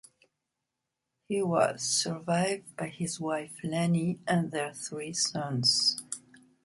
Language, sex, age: English, female, 50-59